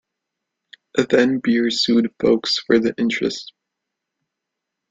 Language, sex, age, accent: English, male, 19-29, United States English